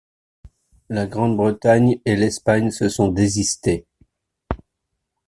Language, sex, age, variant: French, male, 50-59, Français de métropole